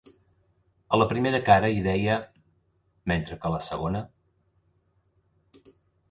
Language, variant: Catalan, Central